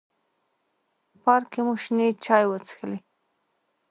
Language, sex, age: Pashto, female, 19-29